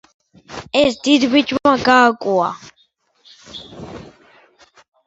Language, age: Georgian, under 19